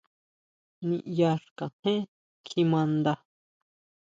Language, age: Huautla Mazatec, 30-39